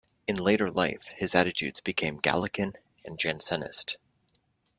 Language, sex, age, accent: English, male, 30-39, United States English